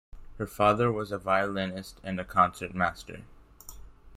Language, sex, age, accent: English, male, under 19, United States English